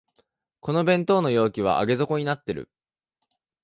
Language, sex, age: Japanese, male, 19-29